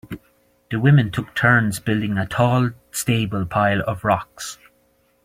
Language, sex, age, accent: English, male, 30-39, Irish English